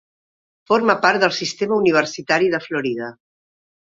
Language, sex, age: Catalan, female, 60-69